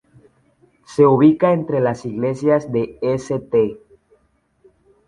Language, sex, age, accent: Spanish, male, 30-39, Caribe: Cuba, Venezuela, Puerto Rico, República Dominicana, Panamá, Colombia caribeña, México caribeño, Costa del golfo de México